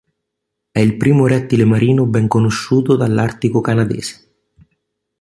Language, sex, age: Italian, male, 19-29